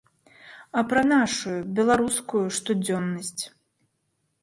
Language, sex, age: Belarusian, female, 30-39